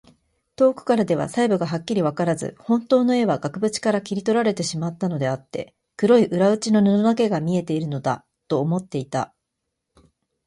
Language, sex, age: Japanese, female, 40-49